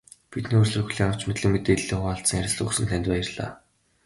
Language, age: Mongolian, 19-29